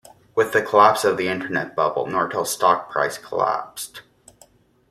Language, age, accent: English, 19-29, United States English